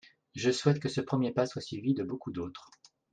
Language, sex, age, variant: French, male, 40-49, Français de métropole